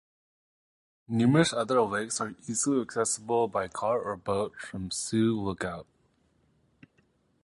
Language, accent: English, United States English